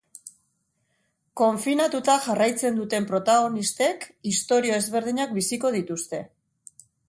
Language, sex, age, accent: Basque, female, 40-49, Mendebalekoa (Araba, Bizkaia, Gipuzkoako mendebaleko herri batzuk)